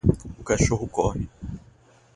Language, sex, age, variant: Portuguese, male, 30-39, Portuguese (Brasil)